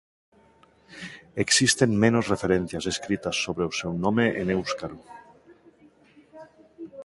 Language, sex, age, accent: Galician, male, 50-59, Neofalante